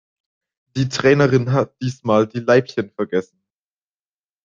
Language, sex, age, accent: German, male, under 19, Deutschland Deutsch